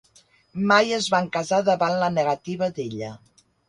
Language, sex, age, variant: Catalan, female, 60-69, Central